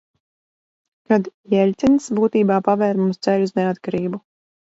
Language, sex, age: Latvian, female, 40-49